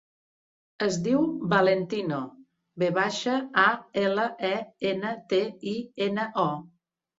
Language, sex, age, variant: Catalan, female, 60-69, Central